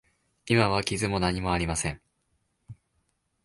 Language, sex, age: Japanese, male, 19-29